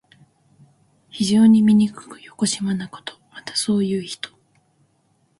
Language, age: Japanese, 19-29